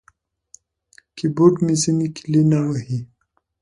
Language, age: Pashto, 19-29